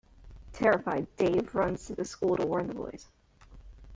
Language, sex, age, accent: English, female, under 19, United States English